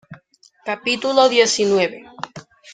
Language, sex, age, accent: Spanish, male, under 19, Caribe: Cuba, Venezuela, Puerto Rico, República Dominicana, Panamá, Colombia caribeña, México caribeño, Costa del golfo de México